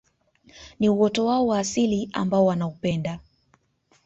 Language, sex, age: Swahili, female, 19-29